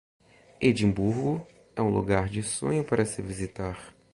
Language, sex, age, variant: Portuguese, male, 19-29, Portuguese (Brasil)